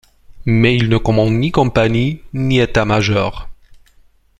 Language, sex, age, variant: French, male, 30-39, Français d'Europe